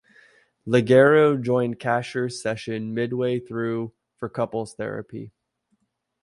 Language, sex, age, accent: English, male, 30-39, United States English